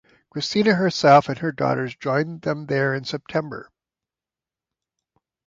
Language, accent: English, United States English